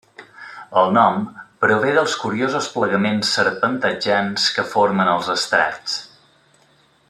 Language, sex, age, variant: Catalan, male, 30-39, Balear